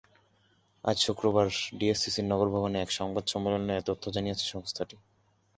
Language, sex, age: Bengali, male, 19-29